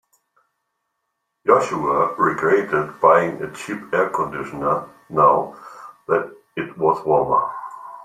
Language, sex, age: English, male, 50-59